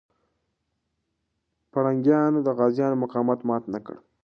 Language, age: Pashto, under 19